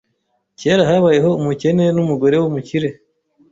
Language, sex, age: Kinyarwanda, male, 30-39